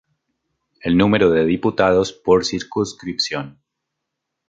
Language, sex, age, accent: Spanish, male, 30-39, Andino-Pacífico: Colombia, Perú, Ecuador, oeste de Bolivia y Venezuela andina